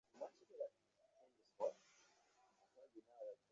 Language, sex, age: Bengali, male, 19-29